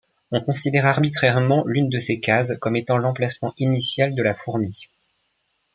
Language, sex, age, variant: French, male, 19-29, Français de métropole